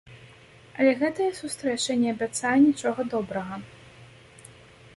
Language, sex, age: Belarusian, female, 30-39